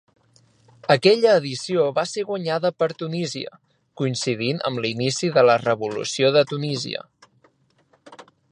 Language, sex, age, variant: Catalan, male, 19-29, Central